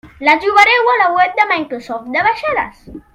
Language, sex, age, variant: Catalan, male, under 19, Central